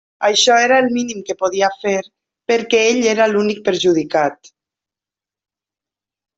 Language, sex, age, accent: Catalan, female, 50-59, valencià